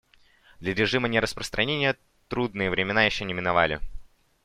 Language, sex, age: Russian, male, under 19